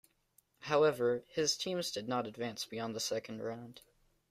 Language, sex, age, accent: English, male, 19-29, United States English